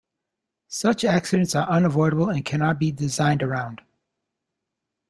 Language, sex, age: English, male, 40-49